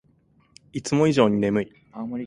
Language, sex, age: Japanese, male, 19-29